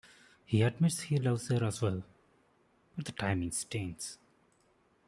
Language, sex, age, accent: English, male, 19-29, India and South Asia (India, Pakistan, Sri Lanka)